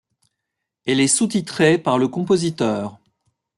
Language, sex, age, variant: French, male, 50-59, Français de métropole